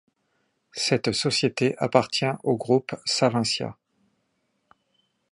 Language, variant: French, Français de métropole